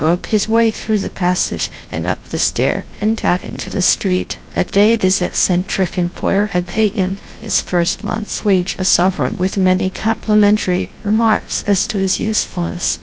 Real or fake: fake